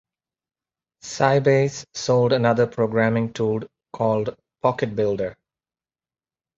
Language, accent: English, England English